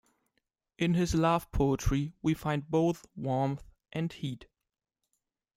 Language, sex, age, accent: English, male, 19-29, United States English